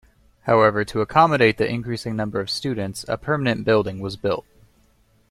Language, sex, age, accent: English, male, 19-29, United States English